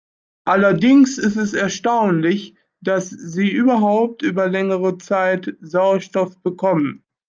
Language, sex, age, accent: German, male, 40-49, Deutschland Deutsch